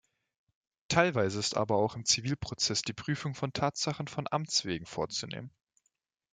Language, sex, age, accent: German, male, 19-29, Deutschland Deutsch